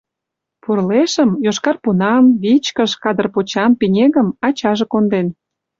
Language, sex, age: Mari, female, 30-39